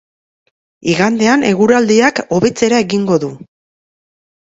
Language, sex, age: Basque, female, 40-49